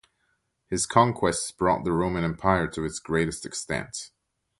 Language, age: English, 19-29